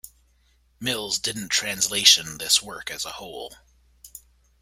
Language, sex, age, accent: English, male, 30-39, United States English